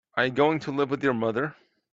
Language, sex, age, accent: English, male, 30-39, United States English